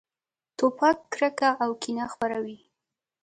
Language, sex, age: Pashto, female, 19-29